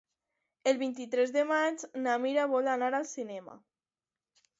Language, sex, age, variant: Catalan, female, under 19, Alacantí